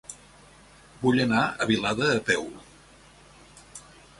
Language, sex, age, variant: Catalan, male, 70-79, Central